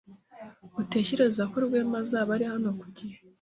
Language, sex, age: Kinyarwanda, female, 30-39